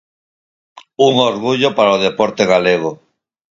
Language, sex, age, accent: Galician, male, 40-49, Normativo (estándar)